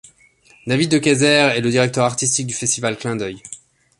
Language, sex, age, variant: French, male, 30-39, Français de métropole